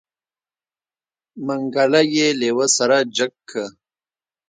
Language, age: Pashto, 30-39